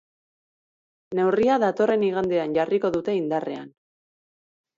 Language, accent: Basque, Erdialdekoa edo Nafarra (Gipuzkoa, Nafarroa)